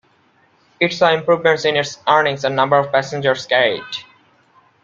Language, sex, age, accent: English, male, 19-29, India and South Asia (India, Pakistan, Sri Lanka)